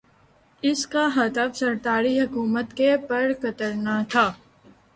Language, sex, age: Urdu, female, 19-29